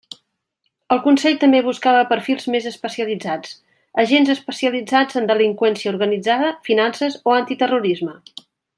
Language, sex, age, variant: Catalan, female, 50-59, Central